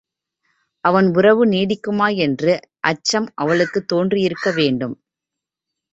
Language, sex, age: Tamil, female, 30-39